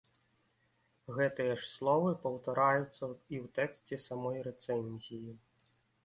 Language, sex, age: Belarusian, male, 19-29